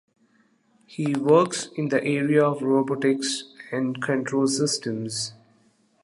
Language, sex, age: English, male, 30-39